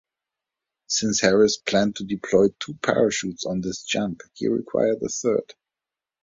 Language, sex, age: English, male, 30-39